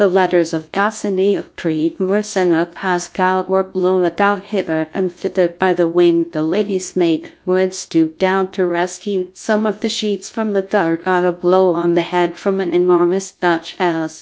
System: TTS, GlowTTS